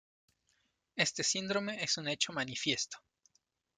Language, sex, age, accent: Spanish, male, 30-39, México